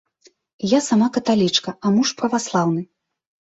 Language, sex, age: Belarusian, female, 19-29